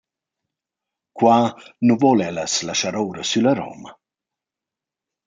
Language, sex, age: Romansh, male, 40-49